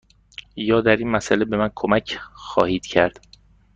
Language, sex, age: Persian, male, 19-29